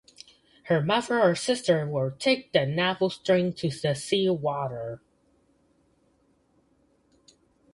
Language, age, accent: English, under 19, United States English